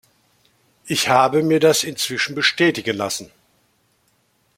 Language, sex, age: German, male, 60-69